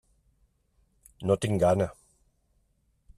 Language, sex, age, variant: Catalan, male, 50-59, Central